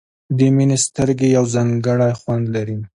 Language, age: Pashto, 30-39